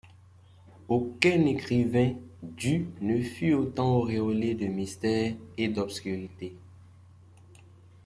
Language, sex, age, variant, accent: French, male, 19-29, Français d'Afrique subsaharienne et des îles africaines, Français de Côte d’Ivoire